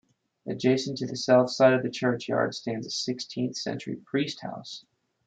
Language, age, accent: English, 30-39, United States English